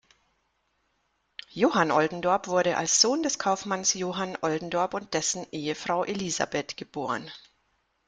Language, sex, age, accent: German, female, 40-49, Deutschland Deutsch